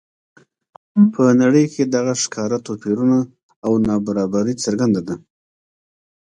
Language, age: Pashto, 40-49